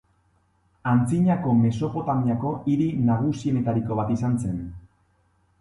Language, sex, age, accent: Basque, male, 30-39, Erdialdekoa edo Nafarra (Gipuzkoa, Nafarroa)